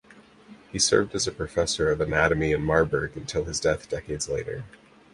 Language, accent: English, United States English